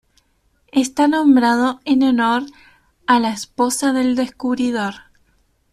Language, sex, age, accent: Spanish, female, 19-29, Rioplatense: Argentina, Uruguay, este de Bolivia, Paraguay